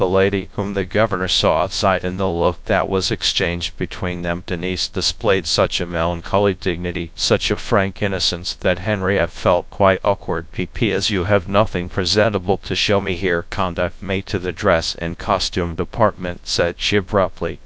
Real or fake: fake